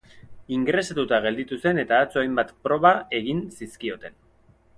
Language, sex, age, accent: Basque, male, 30-39, Mendebalekoa (Araba, Bizkaia, Gipuzkoako mendebaleko herri batzuk)